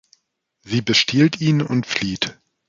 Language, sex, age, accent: German, male, 40-49, Deutschland Deutsch